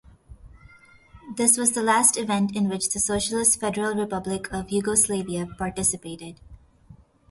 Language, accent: English, India and South Asia (India, Pakistan, Sri Lanka)